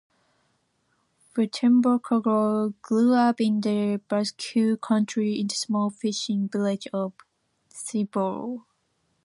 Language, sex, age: English, female, 19-29